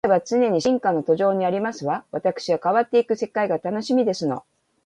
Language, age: Japanese, 50-59